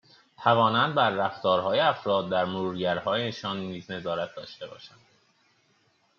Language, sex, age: Persian, male, 19-29